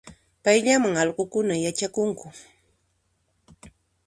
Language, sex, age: Puno Quechua, female, 40-49